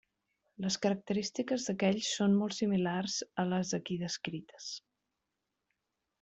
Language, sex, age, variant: Catalan, female, 40-49, Central